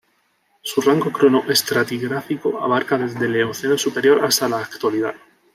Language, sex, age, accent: Spanish, male, 30-39, España: Sur peninsular (Andalucia, Extremadura, Murcia)